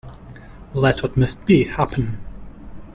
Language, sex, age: English, male, 19-29